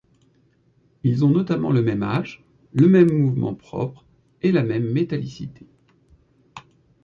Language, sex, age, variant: French, male, 30-39, Français de métropole